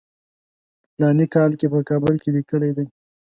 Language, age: Pashto, 19-29